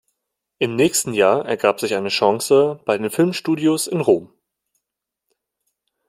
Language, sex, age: German, male, 19-29